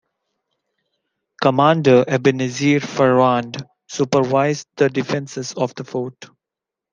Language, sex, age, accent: English, male, 19-29, India and South Asia (India, Pakistan, Sri Lanka)